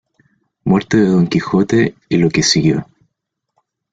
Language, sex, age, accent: Spanish, male, 19-29, Chileno: Chile, Cuyo